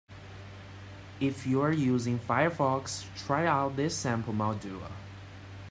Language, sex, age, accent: English, male, 19-29, Hong Kong English